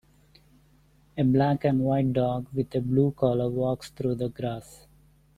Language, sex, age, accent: English, male, 30-39, India and South Asia (India, Pakistan, Sri Lanka)